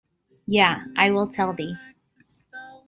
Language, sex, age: English, female, 30-39